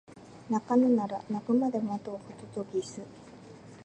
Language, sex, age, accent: Japanese, female, 19-29, 標準語